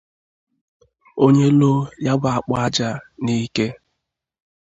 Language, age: Igbo, 30-39